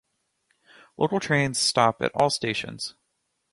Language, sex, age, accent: English, male, 19-29, United States English